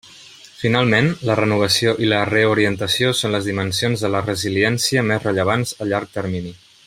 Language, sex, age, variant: Catalan, male, 30-39, Central